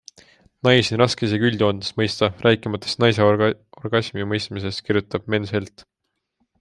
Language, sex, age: Estonian, male, 19-29